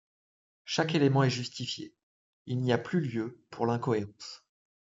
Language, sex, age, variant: French, male, 30-39, Français de métropole